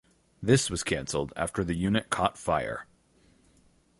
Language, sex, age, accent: English, male, 19-29, United States English